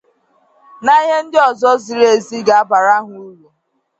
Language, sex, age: Igbo, female, 19-29